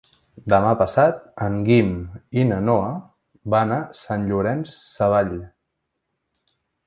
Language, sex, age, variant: Catalan, male, 19-29, Central